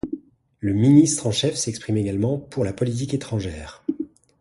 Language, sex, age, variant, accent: French, male, 40-49, Français d'Europe, Français de Belgique